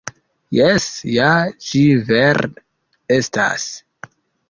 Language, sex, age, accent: Esperanto, male, 19-29, Internacia